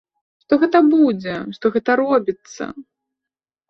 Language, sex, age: Belarusian, female, 30-39